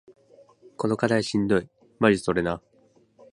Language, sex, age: Japanese, male, 19-29